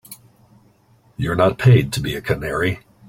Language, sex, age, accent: English, male, 40-49, United States English